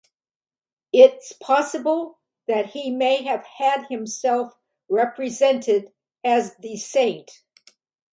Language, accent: English, United States English